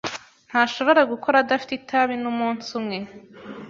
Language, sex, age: Kinyarwanda, female, 19-29